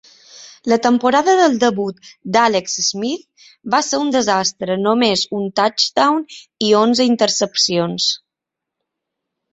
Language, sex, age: Catalan, female, 30-39